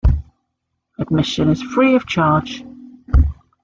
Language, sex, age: English, female, 50-59